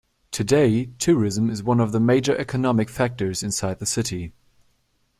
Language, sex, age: English, male, 19-29